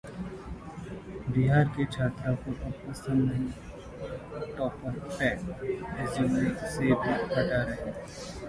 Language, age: Hindi, 30-39